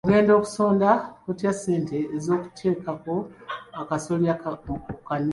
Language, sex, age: Ganda, male, 19-29